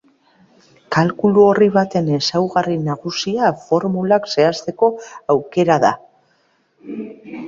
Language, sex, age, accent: Basque, female, 40-49, Mendebalekoa (Araba, Bizkaia, Gipuzkoako mendebaleko herri batzuk)